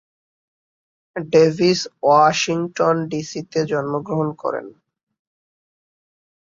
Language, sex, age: Bengali, male, under 19